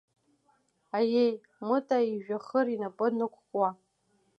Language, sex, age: Abkhazian, female, 19-29